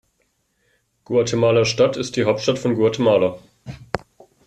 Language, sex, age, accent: German, male, 19-29, Deutschland Deutsch